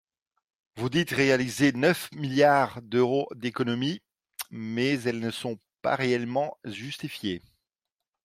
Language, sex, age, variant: French, male, 40-49, Français d'Europe